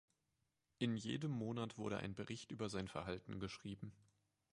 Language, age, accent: German, 19-29, Deutschland Deutsch